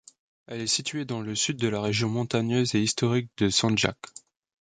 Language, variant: French, Français de métropole